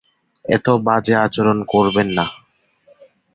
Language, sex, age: Bengali, male, 19-29